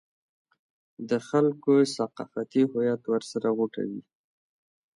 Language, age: Pashto, 30-39